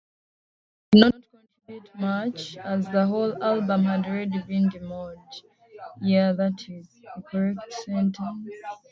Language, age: English, 19-29